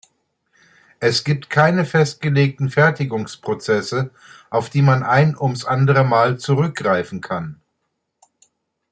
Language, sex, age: German, male, 60-69